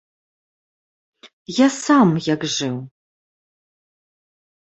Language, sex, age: Belarusian, female, 40-49